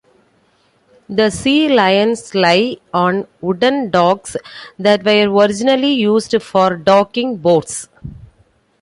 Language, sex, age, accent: English, female, 40-49, India and South Asia (India, Pakistan, Sri Lanka)